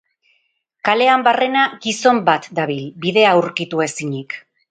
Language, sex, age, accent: Basque, female, 40-49, Erdialdekoa edo Nafarra (Gipuzkoa, Nafarroa)